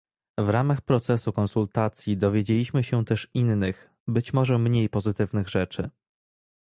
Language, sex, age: Polish, male, 19-29